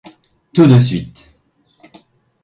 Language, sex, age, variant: French, male, 30-39, Français de métropole